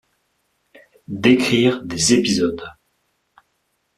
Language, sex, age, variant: French, male, 40-49, Français de métropole